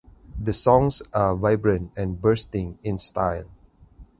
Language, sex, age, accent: English, male, 30-39, Malaysian English